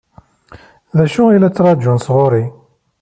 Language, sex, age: Kabyle, male, 30-39